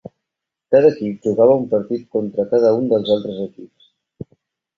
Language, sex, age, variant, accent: Catalan, male, 19-29, Central, Barceloní